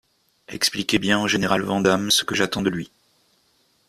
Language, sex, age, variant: French, male, 40-49, Français de métropole